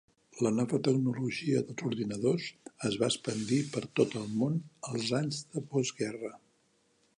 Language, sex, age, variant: Catalan, male, 70-79, Central